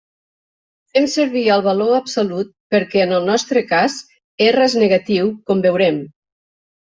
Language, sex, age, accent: Catalan, female, 50-59, valencià